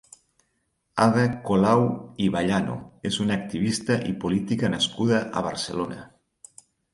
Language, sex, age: Catalan, male, 40-49